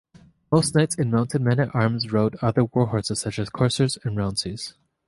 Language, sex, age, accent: English, male, 19-29, Canadian English